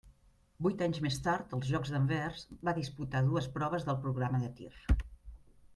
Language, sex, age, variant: Catalan, female, 50-59, Central